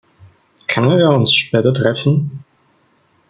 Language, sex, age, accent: German, male, 19-29, Russisch Deutsch